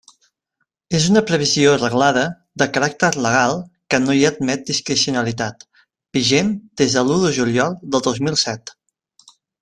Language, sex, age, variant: Catalan, male, 19-29, Central